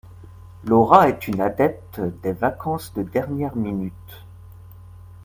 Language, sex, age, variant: French, male, 40-49, Français de métropole